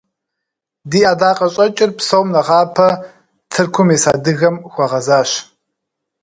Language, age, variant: Kabardian, 30-39, Адыгэбзэ (Къэбэрдей, Кирил, псоми зэдай)